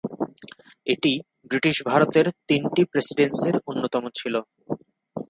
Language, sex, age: Bengali, male, 30-39